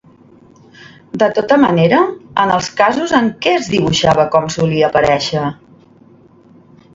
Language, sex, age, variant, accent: Catalan, female, 40-49, Central, central